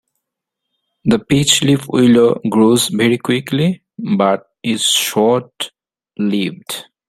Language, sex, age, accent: English, male, 19-29, India and South Asia (India, Pakistan, Sri Lanka)